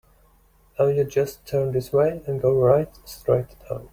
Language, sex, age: English, male, 30-39